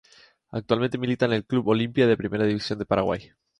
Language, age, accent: Spanish, 19-29, España: Islas Canarias